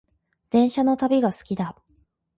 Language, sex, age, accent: Japanese, female, 30-39, 標準語